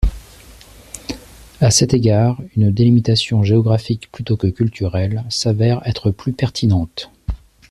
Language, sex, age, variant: French, male, 40-49, Français de métropole